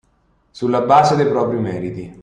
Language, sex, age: Italian, male, 19-29